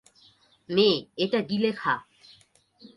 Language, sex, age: Bengali, female, 19-29